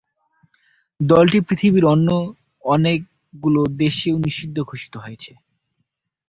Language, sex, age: Bengali, male, 19-29